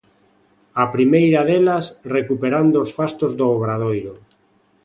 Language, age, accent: Galician, 40-49, Normativo (estándar)